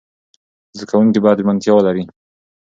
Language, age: Pashto, 19-29